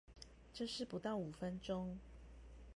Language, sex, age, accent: Chinese, female, 40-49, 出生地：臺北市